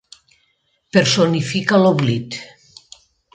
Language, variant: Catalan, Nord-Occidental